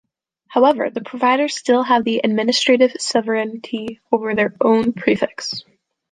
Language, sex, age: English, female, 19-29